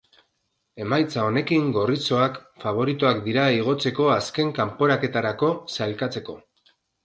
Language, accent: Basque, Mendebalekoa (Araba, Bizkaia, Gipuzkoako mendebaleko herri batzuk)